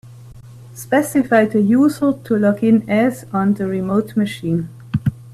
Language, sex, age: English, female, 30-39